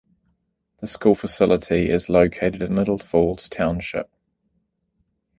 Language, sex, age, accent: English, male, 30-39, New Zealand English